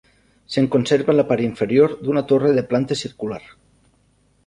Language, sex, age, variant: Catalan, male, 40-49, Central